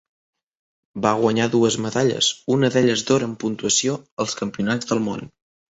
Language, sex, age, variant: Catalan, male, under 19, Septentrional